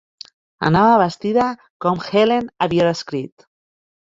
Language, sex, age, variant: Catalan, female, 40-49, Central